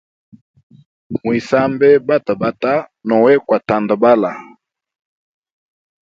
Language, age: Hemba, 40-49